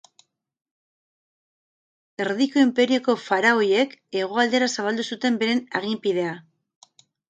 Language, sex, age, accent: Basque, female, 50-59, Mendebalekoa (Araba, Bizkaia, Gipuzkoako mendebaleko herri batzuk)